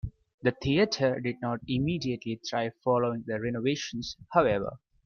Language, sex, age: English, male, 19-29